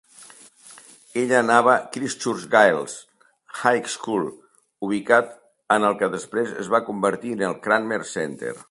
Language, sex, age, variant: Catalan, male, 60-69, Septentrional